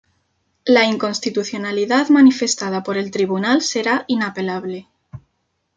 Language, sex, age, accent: Spanish, female, 19-29, España: Centro-Sur peninsular (Madrid, Toledo, Castilla-La Mancha)